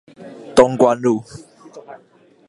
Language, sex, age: Chinese, male, under 19